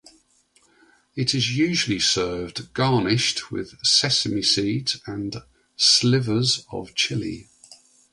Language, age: English, 60-69